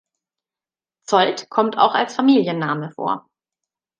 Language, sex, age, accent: German, female, 30-39, Deutschland Deutsch